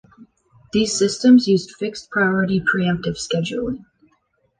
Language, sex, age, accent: English, female, 19-29, Canadian English